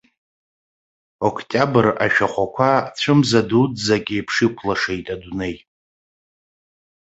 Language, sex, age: Abkhazian, male, 30-39